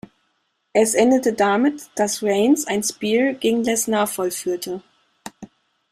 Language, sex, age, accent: German, female, 40-49, Deutschland Deutsch